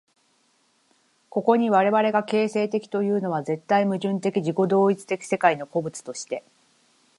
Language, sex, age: Japanese, female, 30-39